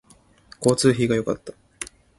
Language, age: Japanese, 19-29